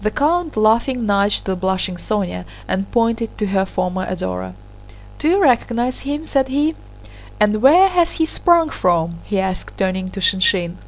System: none